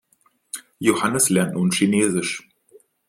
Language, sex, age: German, male, 19-29